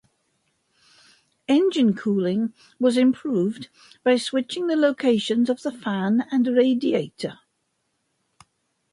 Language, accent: English, Welsh English